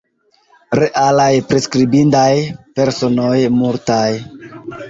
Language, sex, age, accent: Esperanto, male, 30-39, Internacia